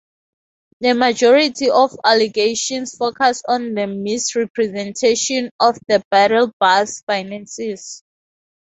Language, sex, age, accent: English, female, 19-29, Southern African (South Africa, Zimbabwe, Namibia)